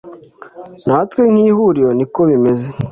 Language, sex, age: Kinyarwanda, male, 50-59